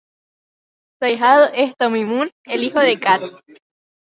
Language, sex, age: Spanish, female, 19-29